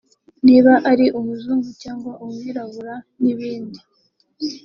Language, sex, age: Kinyarwanda, female, 19-29